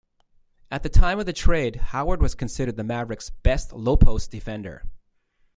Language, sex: English, male